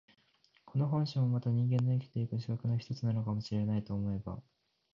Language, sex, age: Japanese, male, 19-29